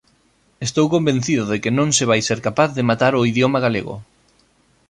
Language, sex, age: Galician, male, 30-39